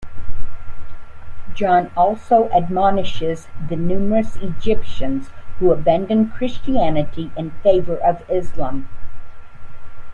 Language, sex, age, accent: English, female, 70-79, United States English